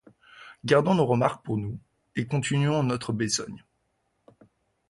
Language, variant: French, Français de métropole